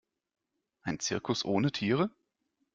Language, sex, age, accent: German, male, 30-39, Deutschland Deutsch